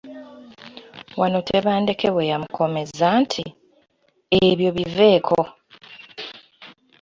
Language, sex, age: Ganda, female, 19-29